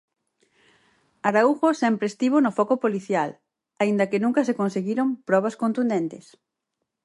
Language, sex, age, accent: Galician, female, 30-39, Oriental (común en zona oriental)